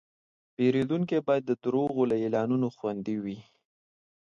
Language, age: Pashto, 19-29